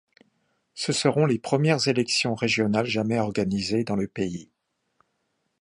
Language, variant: French, Français de métropole